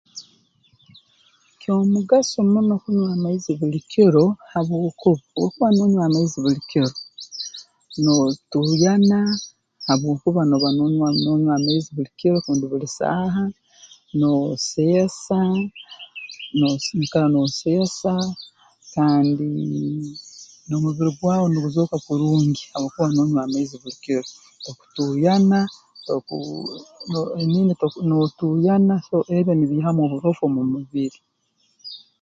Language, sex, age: Tooro, female, 40-49